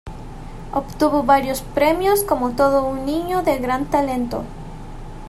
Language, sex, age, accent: Spanish, female, 19-29, México